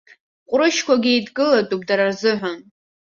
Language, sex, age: Abkhazian, female, under 19